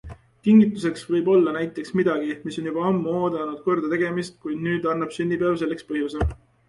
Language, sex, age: Estonian, male, 19-29